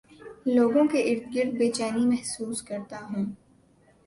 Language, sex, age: Urdu, female, 19-29